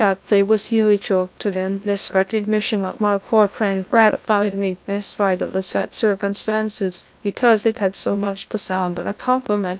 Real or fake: fake